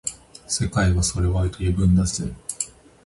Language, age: Japanese, 30-39